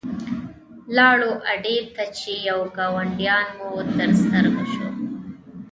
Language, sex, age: Pashto, female, 19-29